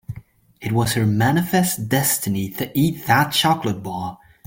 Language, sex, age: English, male, 30-39